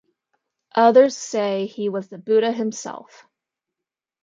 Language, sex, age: English, female, 19-29